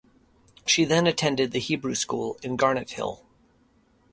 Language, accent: English, United States English